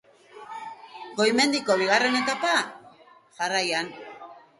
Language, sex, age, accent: Basque, female, 40-49, Mendebalekoa (Araba, Bizkaia, Gipuzkoako mendebaleko herri batzuk)